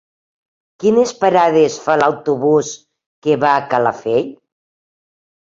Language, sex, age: Catalan, female, 60-69